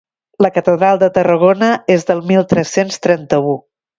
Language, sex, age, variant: Catalan, female, 50-59, Septentrional